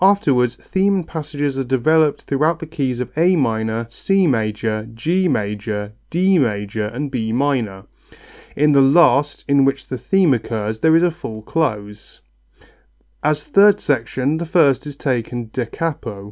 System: none